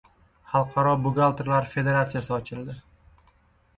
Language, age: Uzbek, 19-29